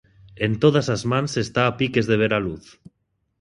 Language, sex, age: Galician, male, 19-29